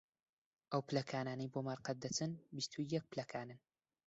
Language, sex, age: Central Kurdish, male, 19-29